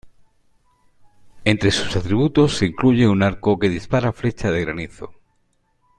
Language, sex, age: Spanish, male, 40-49